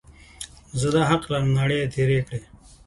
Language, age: Pashto, 19-29